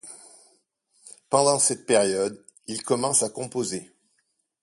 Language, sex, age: French, male, 60-69